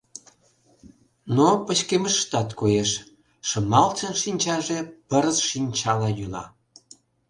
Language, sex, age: Mari, male, 50-59